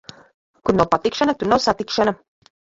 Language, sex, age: Latvian, female, 30-39